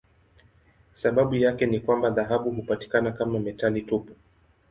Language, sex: Swahili, male